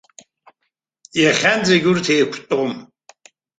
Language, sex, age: Abkhazian, male, 80-89